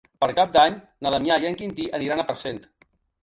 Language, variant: Catalan, Central